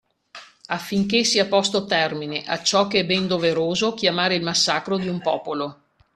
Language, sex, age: Italian, female, 50-59